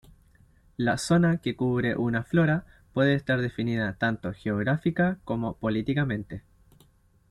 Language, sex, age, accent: Spanish, male, 19-29, Chileno: Chile, Cuyo